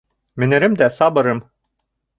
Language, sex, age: Bashkir, male, 30-39